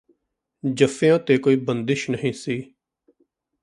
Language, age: Punjabi, 40-49